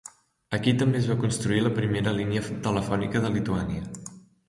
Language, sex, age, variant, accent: Catalan, male, under 19, Central, central